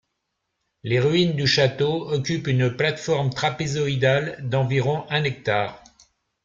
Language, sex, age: French, male, 70-79